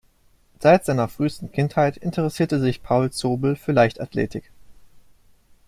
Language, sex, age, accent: German, male, 19-29, Deutschland Deutsch